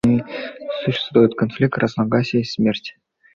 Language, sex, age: Russian, male, 19-29